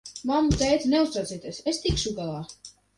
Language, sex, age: Latvian, male, under 19